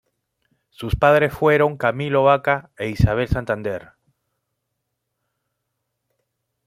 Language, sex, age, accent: Spanish, male, 40-49, Andino-Pacífico: Colombia, Perú, Ecuador, oeste de Bolivia y Venezuela andina